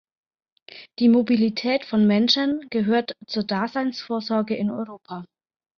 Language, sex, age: German, female, 30-39